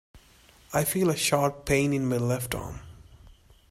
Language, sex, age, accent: English, male, 19-29, India and South Asia (India, Pakistan, Sri Lanka)